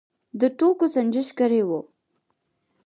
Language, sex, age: Pashto, female, under 19